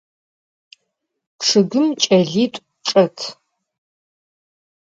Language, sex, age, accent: Adyghe, female, 40-49, Кıэмгуй (Çemguy)